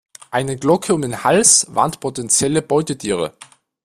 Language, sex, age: German, male, under 19